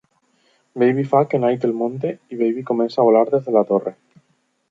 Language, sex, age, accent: Catalan, male, 19-29, valencià